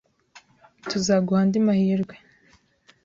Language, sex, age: Kinyarwanda, female, 19-29